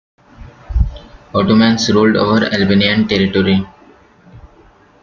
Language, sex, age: English, male, 19-29